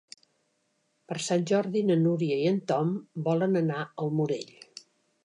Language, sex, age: Catalan, female, 70-79